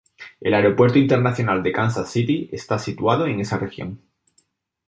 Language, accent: Spanish, España: Sur peninsular (Andalucia, Extremadura, Murcia)